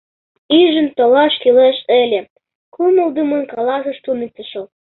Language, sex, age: Mari, male, under 19